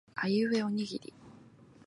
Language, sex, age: Japanese, female, 19-29